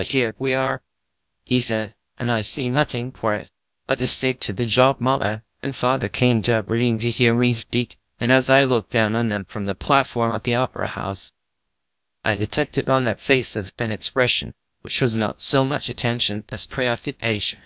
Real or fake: fake